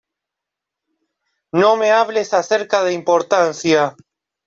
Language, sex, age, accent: Spanish, male, 19-29, Rioplatense: Argentina, Uruguay, este de Bolivia, Paraguay